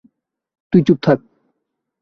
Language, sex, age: Bengali, male, 19-29